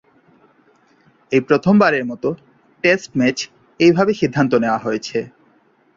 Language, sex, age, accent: Bengali, male, 19-29, প্রমিত